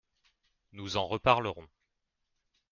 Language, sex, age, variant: French, male, 40-49, Français de métropole